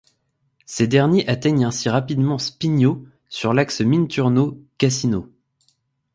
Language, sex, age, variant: French, male, 19-29, Français de métropole